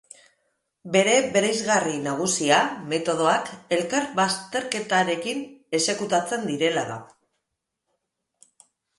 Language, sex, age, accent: Basque, female, 40-49, Mendebalekoa (Araba, Bizkaia, Gipuzkoako mendebaleko herri batzuk)